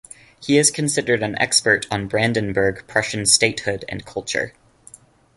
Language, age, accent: English, 19-29, Canadian English